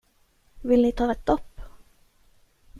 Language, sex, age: Swedish, female, 19-29